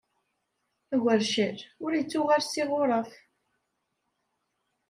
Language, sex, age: Kabyle, female, 30-39